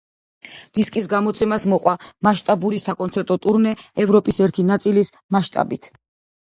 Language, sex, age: Georgian, female, 40-49